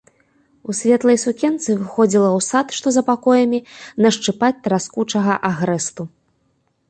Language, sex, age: Belarusian, female, 19-29